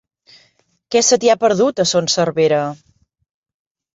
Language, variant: Catalan, Central